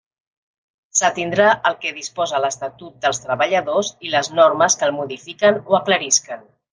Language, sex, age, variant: Catalan, female, 40-49, Central